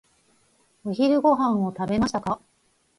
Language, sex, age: Japanese, female, 40-49